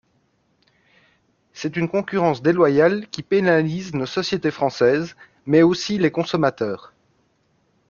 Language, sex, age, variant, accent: French, male, 30-39, Français d'Europe, Français de Belgique